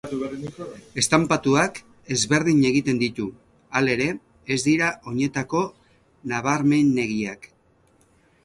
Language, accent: Basque, Mendebalekoa (Araba, Bizkaia, Gipuzkoako mendebaleko herri batzuk)